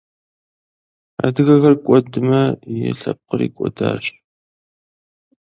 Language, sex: Kabardian, female